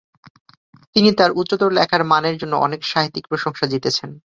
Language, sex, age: Bengali, male, 19-29